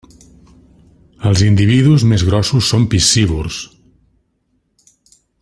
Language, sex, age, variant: Catalan, male, 40-49, Central